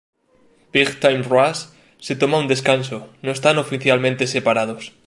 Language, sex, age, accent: Spanish, male, 19-29, España: Norte peninsular (Asturias, Castilla y León, Cantabria, País Vasco, Navarra, Aragón, La Rioja, Guadalajara, Cuenca)